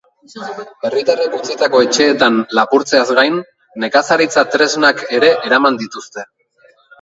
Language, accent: Basque, Erdialdekoa edo Nafarra (Gipuzkoa, Nafarroa)